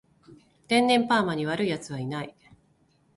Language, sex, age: Japanese, female, 30-39